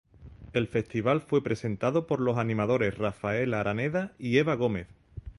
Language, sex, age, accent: Spanish, male, 40-49, España: Sur peninsular (Andalucia, Extremadura, Murcia)